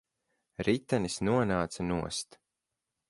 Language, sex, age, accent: Latvian, male, 19-29, Riga